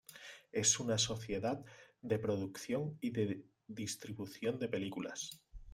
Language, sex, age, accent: Spanish, male, 30-39, España: Sur peninsular (Andalucia, Extremadura, Murcia)